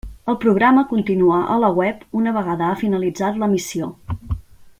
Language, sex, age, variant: Catalan, female, 40-49, Central